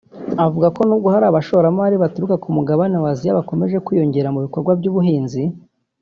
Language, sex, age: Kinyarwanda, male, 30-39